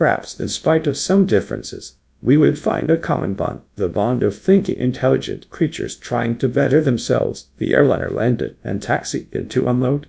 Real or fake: fake